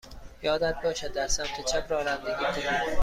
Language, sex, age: Persian, male, 30-39